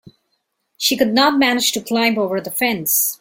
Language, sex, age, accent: English, female, 19-29, India and South Asia (India, Pakistan, Sri Lanka)